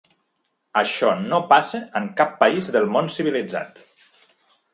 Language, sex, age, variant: Catalan, male, 30-39, Nord-Occidental